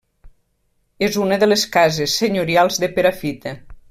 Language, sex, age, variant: Catalan, female, 50-59, Nord-Occidental